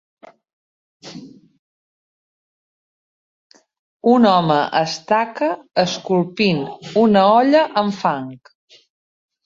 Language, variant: Catalan, Central